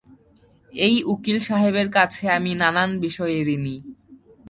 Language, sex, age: Bengali, male, under 19